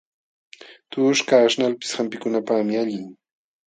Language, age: Jauja Wanca Quechua, 40-49